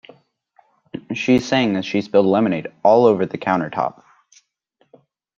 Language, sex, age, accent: English, male, under 19, United States English